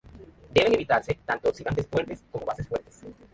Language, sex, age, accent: Spanish, male, 19-29, Caribe: Cuba, Venezuela, Puerto Rico, República Dominicana, Panamá, Colombia caribeña, México caribeño, Costa del golfo de México